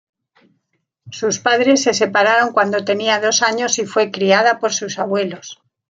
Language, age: Spanish, 60-69